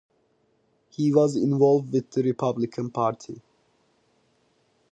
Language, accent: English, Turkish English